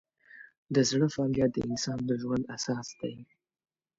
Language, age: Pashto, 19-29